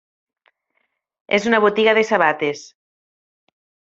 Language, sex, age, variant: Catalan, female, 30-39, Nord-Occidental